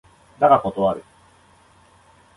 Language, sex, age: Japanese, male, 30-39